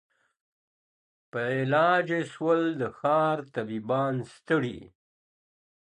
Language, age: Pashto, 50-59